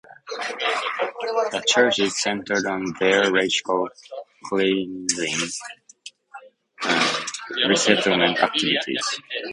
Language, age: English, 19-29